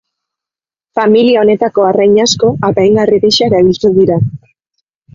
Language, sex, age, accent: Basque, female, 30-39, Mendebalekoa (Araba, Bizkaia, Gipuzkoako mendebaleko herri batzuk)